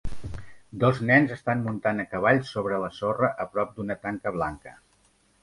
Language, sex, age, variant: Catalan, male, 50-59, Central